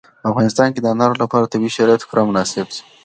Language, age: Pashto, under 19